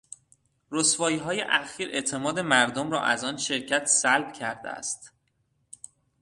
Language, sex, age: Persian, male, 19-29